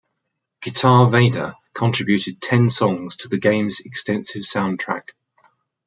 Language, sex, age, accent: English, male, 60-69, England English